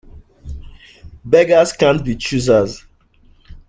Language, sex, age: English, male, 30-39